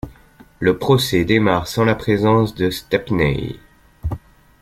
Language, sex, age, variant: French, male, 30-39, Français de métropole